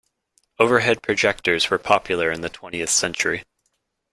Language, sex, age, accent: English, male, 19-29, United States English